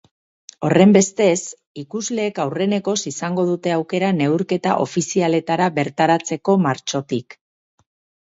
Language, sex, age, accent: Basque, female, 50-59, Erdialdekoa edo Nafarra (Gipuzkoa, Nafarroa)